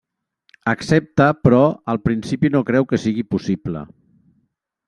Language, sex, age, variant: Catalan, male, 50-59, Central